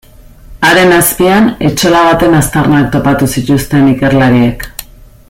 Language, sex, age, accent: Basque, female, 40-49, Erdialdekoa edo Nafarra (Gipuzkoa, Nafarroa)